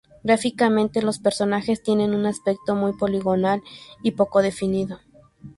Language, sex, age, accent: Spanish, female, 19-29, México